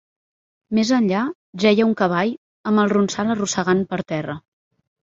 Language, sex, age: Catalan, female, 19-29